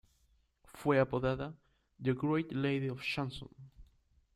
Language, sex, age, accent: Spanish, male, 19-29, Andino-Pacífico: Colombia, Perú, Ecuador, oeste de Bolivia y Venezuela andina